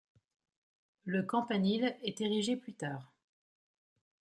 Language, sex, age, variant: French, female, 40-49, Français de métropole